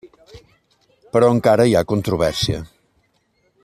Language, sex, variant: Catalan, male, Central